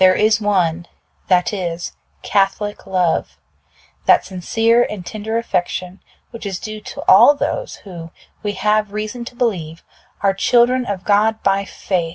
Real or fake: real